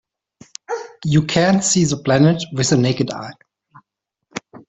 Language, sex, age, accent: English, male, 40-49, United States English